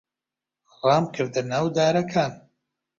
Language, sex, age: Central Kurdish, male, 30-39